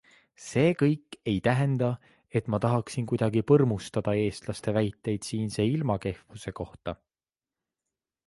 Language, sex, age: Estonian, male, 19-29